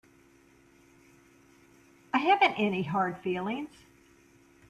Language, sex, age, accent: English, female, 50-59, United States English